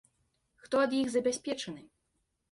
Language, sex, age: Belarusian, female, under 19